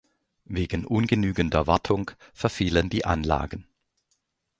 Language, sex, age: German, male, 40-49